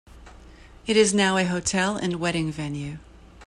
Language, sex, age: English, female, 50-59